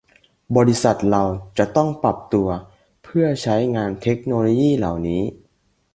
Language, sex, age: Thai, male, 19-29